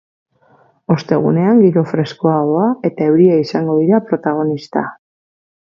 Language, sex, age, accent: Basque, female, 50-59, Erdialdekoa edo Nafarra (Gipuzkoa, Nafarroa)